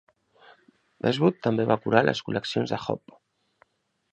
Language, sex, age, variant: Catalan, male, 40-49, Central